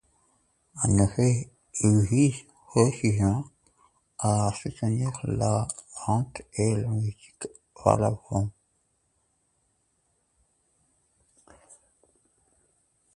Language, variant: French, Français d'Afrique subsaharienne et des îles africaines